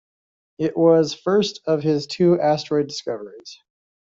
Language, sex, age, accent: English, male, 30-39, United States English